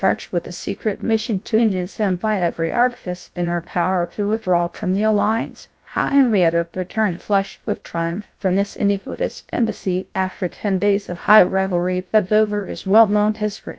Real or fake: fake